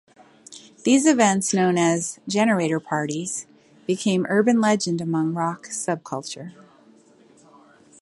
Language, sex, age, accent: English, female, 60-69, United States English